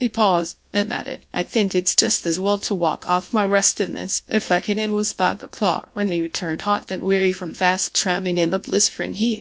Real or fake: fake